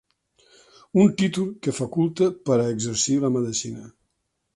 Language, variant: Catalan, Central